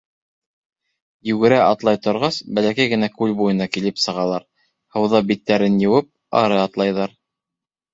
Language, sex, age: Bashkir, male, 30-39